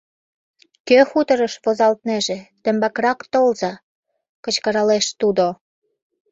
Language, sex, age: Mari, female, 19-29